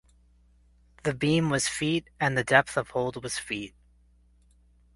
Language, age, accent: English, 19-29, United States English